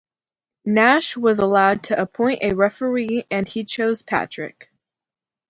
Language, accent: English, United States English